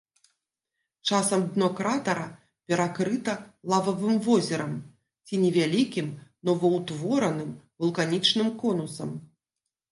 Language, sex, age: Belarusian, female, 40-49